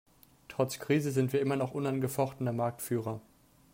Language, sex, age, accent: German, male, 19-29, Deutschland Deutsch